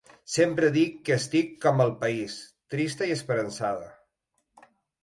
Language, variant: Catalan, Balear